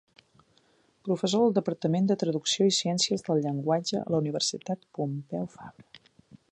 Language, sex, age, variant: Catalan, female, 40-49, Central